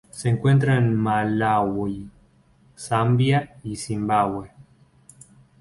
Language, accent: Spanish, Rioplatense: Argentina, Uruguay, este de Bolivia, Paraguay